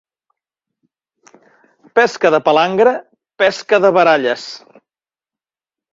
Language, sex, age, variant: Catalan, male, 60-69, Central